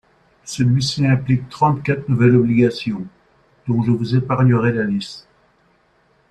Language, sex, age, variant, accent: French, male, 50-59, Français d'Europe, Français de Belgique